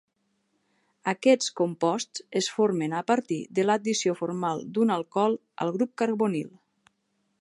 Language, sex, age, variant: Catalan, female, 30-39, Nord-Occidental